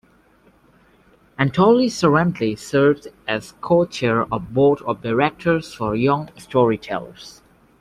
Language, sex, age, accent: English, male, under 19, England English